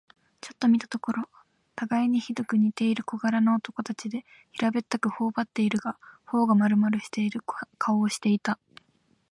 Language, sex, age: Japanese, female, 19-29